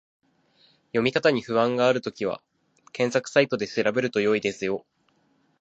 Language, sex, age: Japanese, male, 19-29